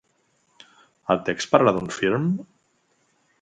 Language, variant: Catalan, Central